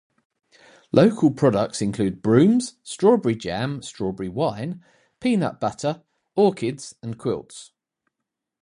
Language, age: English, 40-49